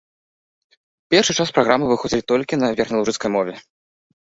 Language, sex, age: Belarusian, male, under 19